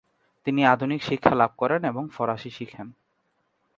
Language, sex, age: Bengali, male, 19-29